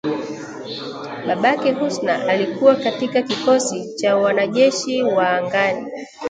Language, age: Swahili, 19-29